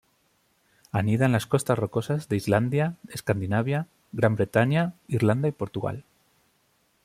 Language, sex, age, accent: Spanish, male, 30-39, España: Centro-Sur peninsular (Madrid, Toledo, Castilla-La Mancha)